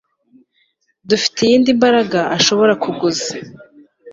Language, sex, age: Kinyarwanda, female, 19-29